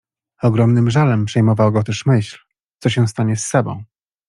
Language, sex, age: Polish, male, 40-49